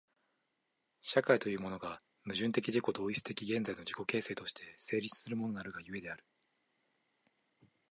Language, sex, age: Japanese, male, 19-29